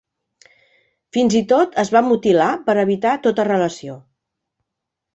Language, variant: Catalan, Central